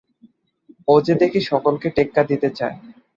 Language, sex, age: Bengali, male, 19-29